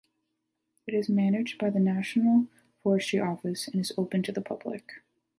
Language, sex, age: English, female, 19-29